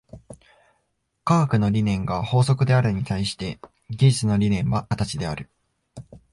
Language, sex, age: Japanese, male, 19-29